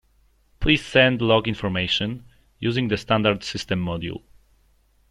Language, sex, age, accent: English, male, 19-29, United States English